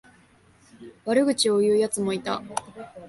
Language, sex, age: Japanese, female, 19-29